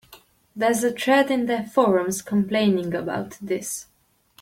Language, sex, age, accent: English, female, 19-29, United States English